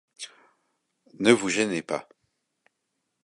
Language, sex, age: French, male, 40-49